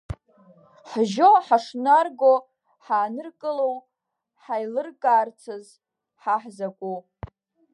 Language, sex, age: Abkhazian, female, under 19